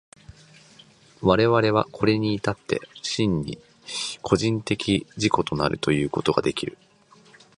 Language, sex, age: Japanese, male, 30-39